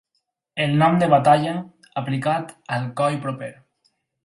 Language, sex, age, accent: Catalan, male, 19-29, valencià